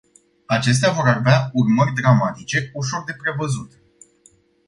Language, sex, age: Romanian, male, 19-29